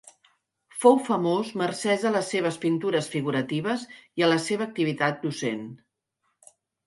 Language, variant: Catalan, Central